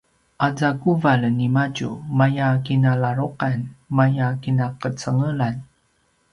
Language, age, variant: Paiwan, 30-39, pinayuanan a kinaikacedasan (東排灣語)